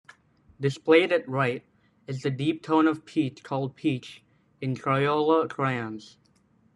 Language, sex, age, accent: English, male, under 19, United States English